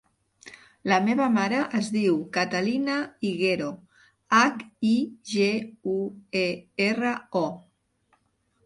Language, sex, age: Catalan, female, 60-69